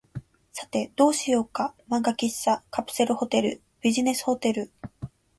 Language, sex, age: Japanese, female, 19-29